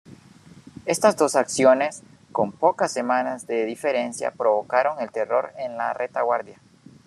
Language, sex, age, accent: Spanish, male, 19-29, América central